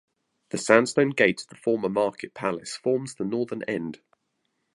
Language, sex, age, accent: English, male, 40-49, England English